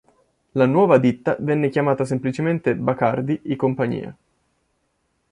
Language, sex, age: Italian, male, 19-29